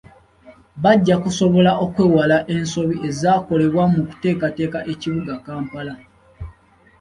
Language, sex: Ganda, male